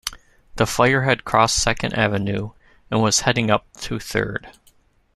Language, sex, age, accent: English, male, 30-39, United States English